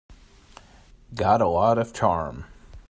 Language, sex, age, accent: English, male, 30-39, United States English